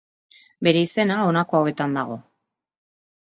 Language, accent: Basque, Mendebalekoa (Araba, Bizkaia, Gipuzkoako mendebaleko herri batzuk)